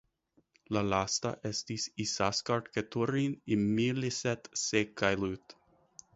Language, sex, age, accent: Esperanto, male, 19-29, Internacia